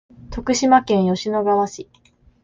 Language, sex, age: Japanese, female, 19-29